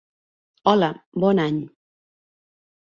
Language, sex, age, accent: Catalan, female, 19-29, central; nord-occidental